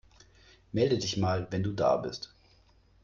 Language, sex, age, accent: German, male, 30-39, Deutschland Deutsch